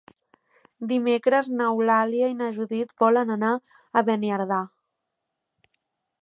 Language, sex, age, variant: Catalan, female, 19-29, Central